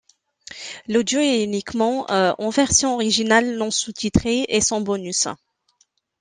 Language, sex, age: French, female, 30-39